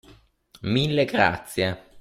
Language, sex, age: Italian, male, under 19